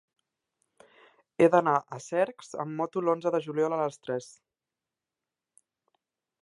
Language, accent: Catalan, Barcelona